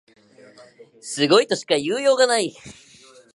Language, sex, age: Japanese, male, 19-29